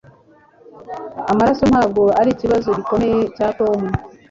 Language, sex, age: Kinyarwanda, female, 40-49